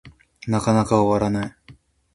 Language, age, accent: Japanese, 19-29, 標準語